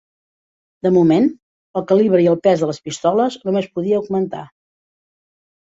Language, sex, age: Catalan, female, 50-59